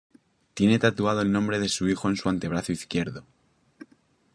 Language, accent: Spanish, España: Centro-Sur peninsular (Madrid, Toledo, Castilla-La Mancha)